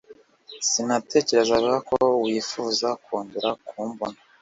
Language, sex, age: Kinyarwanda, male, 40-49